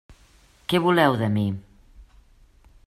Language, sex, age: Catalan, female, 50-59